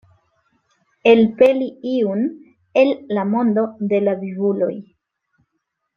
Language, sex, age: Esperanto, female, 40-49